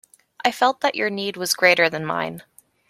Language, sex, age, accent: English, female, 19-29, Canadian English